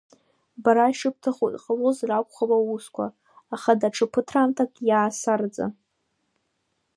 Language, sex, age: Abkhazian, female, under 19